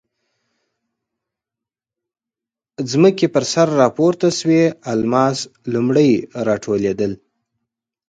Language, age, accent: Pashto, 19-29, کندهارۍ لهجه